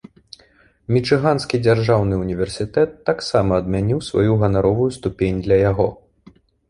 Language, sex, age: Belarusian, male, 30-39